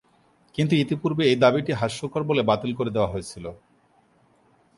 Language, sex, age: Bengali, male, 30-39